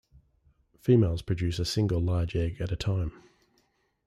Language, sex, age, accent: English, male, 40-49, Australian English